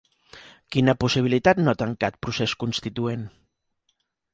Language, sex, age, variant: Catalan, male, 40-49, Central